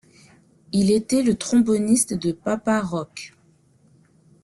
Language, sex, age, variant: French, female, 30-39, Français de métropole